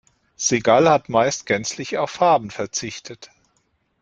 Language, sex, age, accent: German, male, 40-49, Deutschland Deutsch